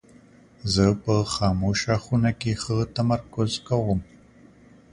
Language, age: Pashto, 30-39